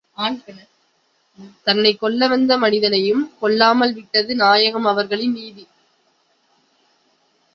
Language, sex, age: Tamil, female, 19-29